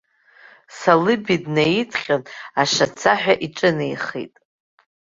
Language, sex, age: Abkhazian, female, 40-49